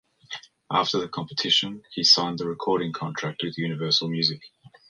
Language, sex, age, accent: English, male, 19-29, Australian English